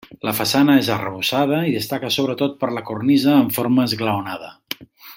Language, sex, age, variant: Catalan, male, 50-59, Central